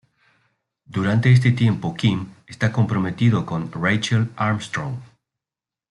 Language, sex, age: Spanish, male, 30-39